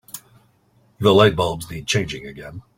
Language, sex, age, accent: English, male, 40-49, United States English